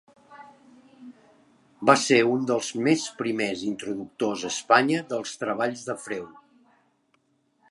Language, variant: Catalan, Central